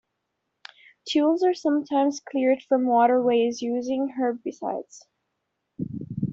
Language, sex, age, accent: English, female, 19-29, United States English